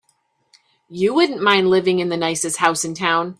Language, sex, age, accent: English, female, 50-59, United States English